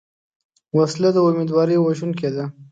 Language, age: Pashto, 19-29